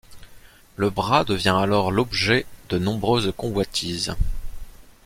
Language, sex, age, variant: French, male, 30-39, Français de métropole